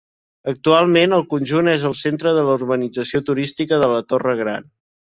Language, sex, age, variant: Catalan, male, 19-29, Central